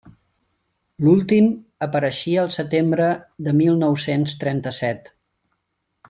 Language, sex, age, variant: Catalan, male, 30-39, Central